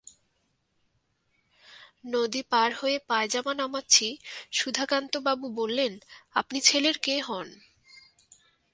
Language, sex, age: Bengali, female, 19-29